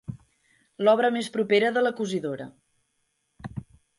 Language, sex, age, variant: Catalan, female, 19-29, Central